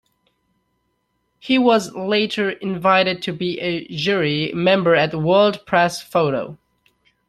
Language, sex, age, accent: English, male, 19-29, United States English